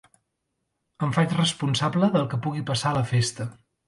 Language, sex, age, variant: Catalan, male, 30-39, Central